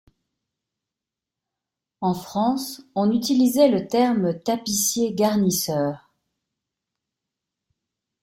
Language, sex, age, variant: French, female, 50-59, Français de métropole